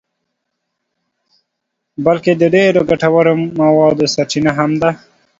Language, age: Pashto, 19-29